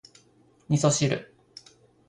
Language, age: Japanese, 40-49